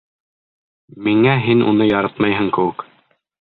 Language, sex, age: Bashkir, male, under 19